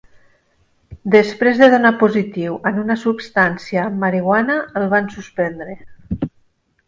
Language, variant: Catalan, Nord-Occidental